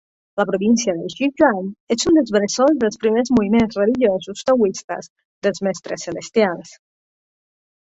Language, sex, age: Catalan, female, 40-49